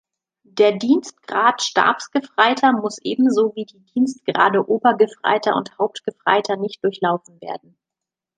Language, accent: German, Deutschland Deutsch